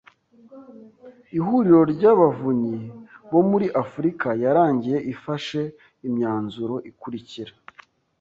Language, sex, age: Kinyarwanda, male, 19-29